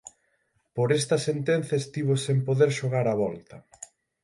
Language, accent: Galician, Atlántico (seseo e gheada); Normativo (estándar)